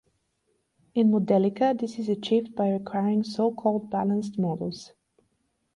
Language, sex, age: English, female, 19-29